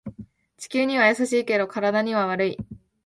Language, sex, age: Japanese, female, 19-29